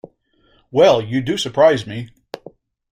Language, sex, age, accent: English, male, 40-49, United States English